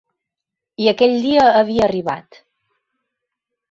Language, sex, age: Catalan, female, 50-59